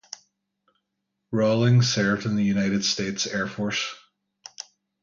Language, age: English, 40-49